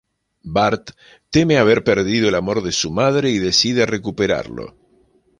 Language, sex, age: Spanish, male, 50-59